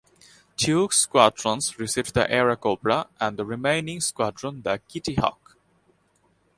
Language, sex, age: English, male, 19-29